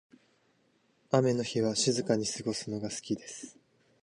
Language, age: Japanese, 19-29